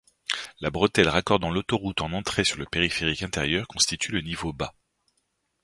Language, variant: French, Français de métropole